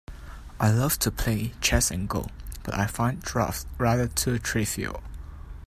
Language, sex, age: English, male, under 19